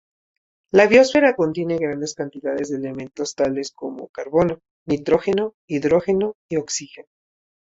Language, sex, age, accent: Spanish, male, 19-29, México